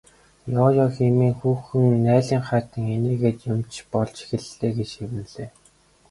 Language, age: Mongolian, 19-29